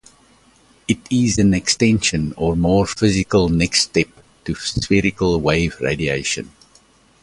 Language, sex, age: English, male, 60-69